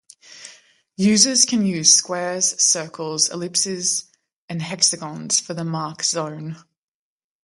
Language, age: English, 30-39